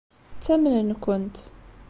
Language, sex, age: Kabyle, female, 19-29